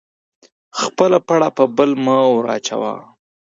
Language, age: Pashto, 19-29